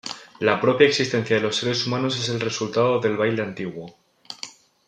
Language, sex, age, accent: Spanish, male, 19-29, España: Centro-Sur peninsular (Madrid, Toledo, Castilla-La Mancha)